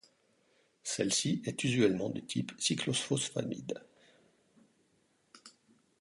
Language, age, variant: French, 40-49, Français de métropole